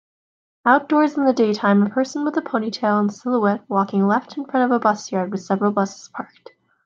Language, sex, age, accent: English, female, 19-29, United States English